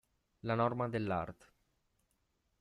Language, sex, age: Italian, male, under 19